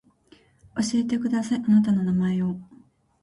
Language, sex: Japanese, female